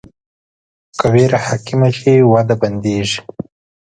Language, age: Pashto, 19-29